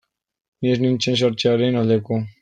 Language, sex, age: Basque, male, 19-29